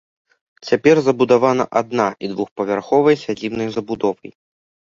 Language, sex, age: Belarusian, male, under 19